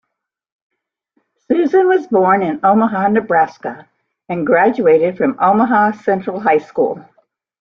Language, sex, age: English, female, 60-69